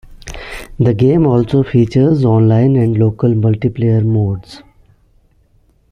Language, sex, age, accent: English, male, 30-39, India and South Asia (India, Pakistan, Sri Lanka)